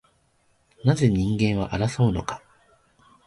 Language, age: Japanese, 30-39